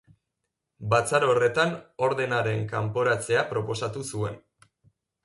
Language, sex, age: Basque, male, 19-29